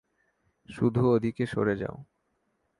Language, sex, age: Bengali, male, 19-29